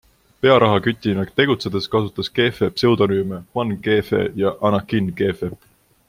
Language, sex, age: Estonian, male, 19-29